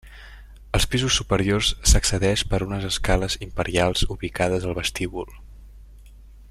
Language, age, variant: Catalan, 19-29, Central